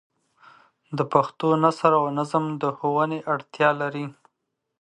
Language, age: Pashto, 30-39